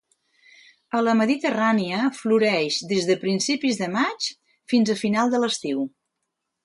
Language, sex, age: Catalan, female, 60-69